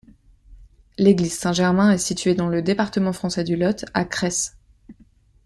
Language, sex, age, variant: French, female, 30-39, Français de métropole